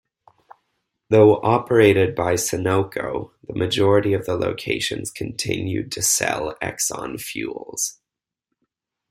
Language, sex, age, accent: English, male, 19-29, United States English